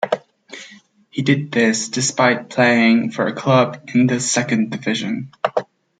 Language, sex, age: English, male, 19-29